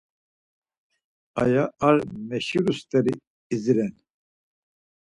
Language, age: Laz, 60-69